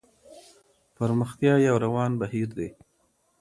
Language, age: Pashto, 30-39